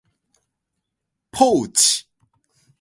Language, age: Japanese, 19-29